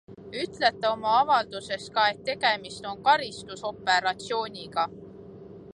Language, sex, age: Estonian, female, 19-29